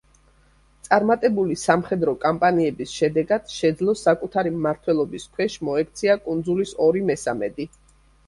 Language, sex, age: Georgian, female, 50-59